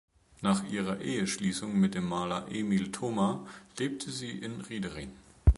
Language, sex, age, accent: German, male, 30-39, Deutschland Deutsch